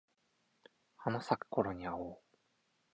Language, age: Japanese, 19-29